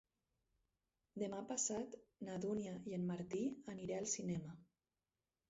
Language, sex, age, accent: Catalan, female, 30-39, valencià